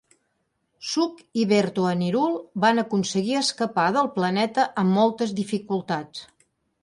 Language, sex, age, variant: Catalan, female, 50-59, Central